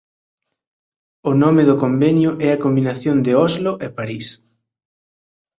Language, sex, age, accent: Galician, male, 19-29, Central (sen gheada)